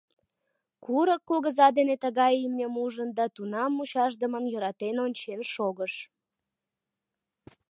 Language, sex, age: Mari, female, 19-29